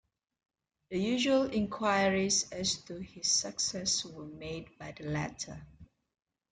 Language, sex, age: English, female, 19-29